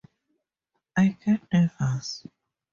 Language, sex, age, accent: English, female, 19-29, Southern African (South Africa, Zimbabwe, Namibia)